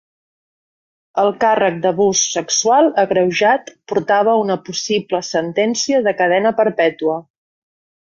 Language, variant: Catalan, Central